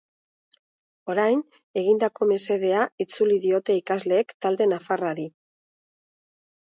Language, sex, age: Basque, female, 50-59